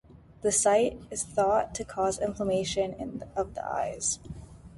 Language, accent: English, Canadian English